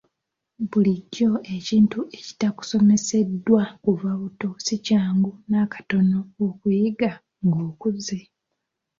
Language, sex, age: Ganda, female, 19-29